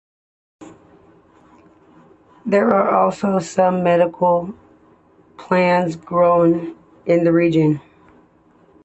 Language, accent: English, United States English